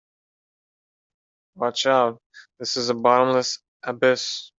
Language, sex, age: English, male, 19-29